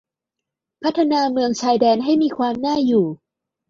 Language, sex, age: Thai, female, 30-39